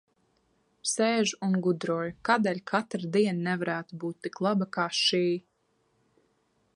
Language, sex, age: Latvian, female, 19-29